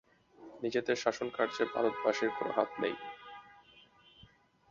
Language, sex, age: Bengali, male, 19-29